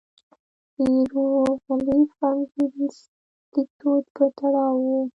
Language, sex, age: Pashto, female, 19-29